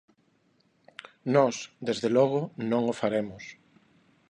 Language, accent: Galician, Neofalante